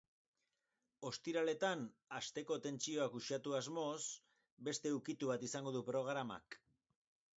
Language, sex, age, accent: Basque, male, 60-69, Mendebalekoa (Araba, Bizkaia, Gipuzkoako mendebaleko herri batzuk)